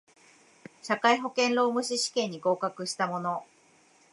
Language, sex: Japanese, female